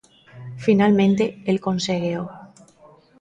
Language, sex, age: Galician, female, 40-49